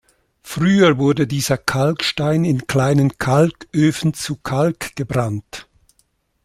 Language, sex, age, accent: German, male, 70-79, Schweizerdeutsch